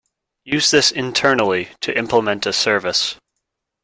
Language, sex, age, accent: English, male, 19-29, United States English